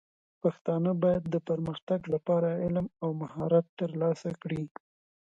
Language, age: Pashto, 19-29